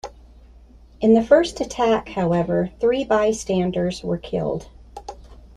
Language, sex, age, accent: English, female, 40-49, United States English